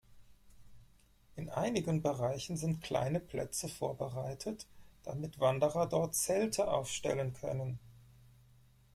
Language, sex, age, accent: German, male, 40-49, Deutschland Deutsch